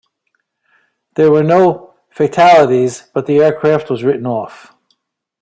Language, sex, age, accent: English, male, 70-79, United States English